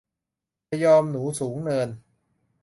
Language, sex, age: Thai, male, 19-29